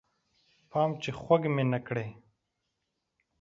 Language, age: Pashto, 19-29